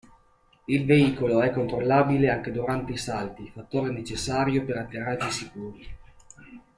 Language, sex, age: Italian, male, 30-39